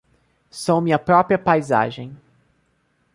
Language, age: Portuguese, under 19